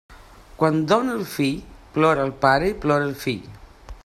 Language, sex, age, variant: Catalan, female, 40-49, Central